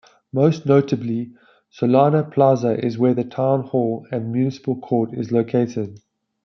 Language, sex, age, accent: English, male, 40-49, Southern African (South Africa, Zimbabwe, Namibia)